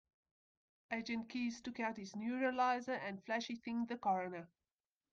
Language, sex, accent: English, female, Southern African (South Africa, Zimbabwe, Namibia)